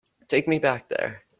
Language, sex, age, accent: English, male, under 19, United States English